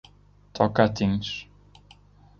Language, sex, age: Portuguese, male, 19-29